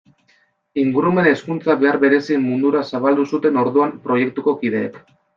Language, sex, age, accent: Basque, male, 19-29, Mendebalekoa (Araba, Bizkaia, Gipuzkoako mendebaleko herri batzuk)